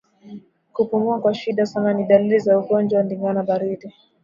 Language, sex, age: Swahili, female, 19-29